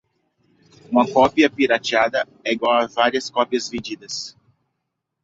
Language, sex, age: Portuguese, male, 30-39